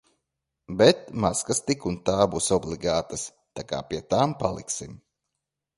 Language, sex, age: Latvian, male, 30-39